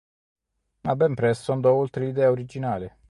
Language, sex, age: Italian, male, 30-39